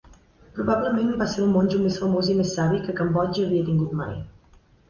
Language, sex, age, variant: Catalan, female, 19-29, Central